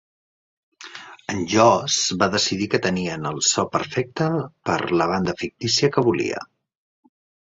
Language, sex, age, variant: Catalan, male, 19-29, Central